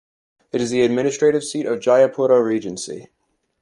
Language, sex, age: English, male, 19-29